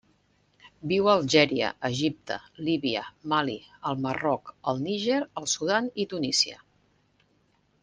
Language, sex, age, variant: Catalan, male, 60-69, Central